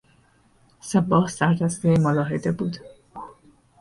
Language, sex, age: Persian, female, 40-49